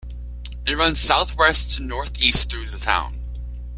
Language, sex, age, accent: English, male, under 19, United States English